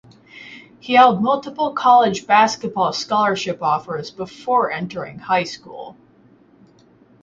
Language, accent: English, United States English